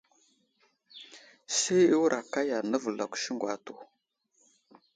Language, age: Wuzlam, 19-29